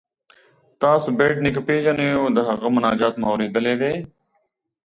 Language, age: Pashto, 19-29